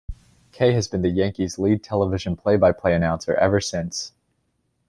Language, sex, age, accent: English, male, 19-29, United States English